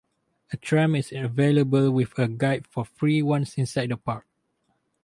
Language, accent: English, Malaysian English